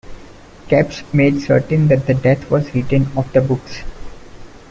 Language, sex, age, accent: English, male, 19-29, India and South Asia (India, Pakistan, Sri Lanka)